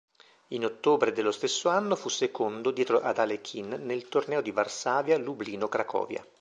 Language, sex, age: Italian, male, 50-59